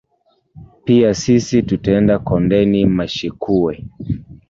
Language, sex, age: Swahili, male, 19-29